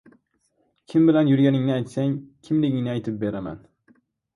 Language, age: Uzbek, 19-29